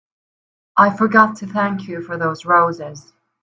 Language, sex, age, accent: English, female, 19-29, United States English